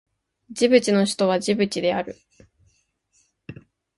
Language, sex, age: Japanese, female, 19-29